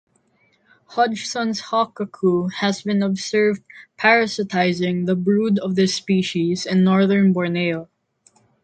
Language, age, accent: English, under 19, Filipino